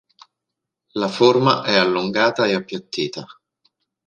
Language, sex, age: Italian, male, 30-39